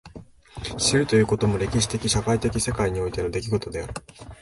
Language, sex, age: Japanese, male, 19-29